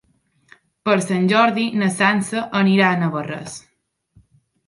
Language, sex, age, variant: Catalan, female, under 19, Balear